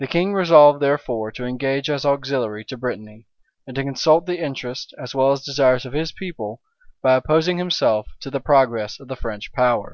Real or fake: real